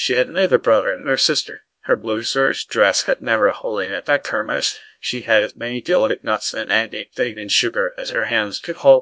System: TTS, GlowTTS